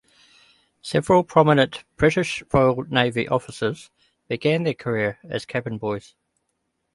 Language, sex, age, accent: English, male, 30-39, New Zealand English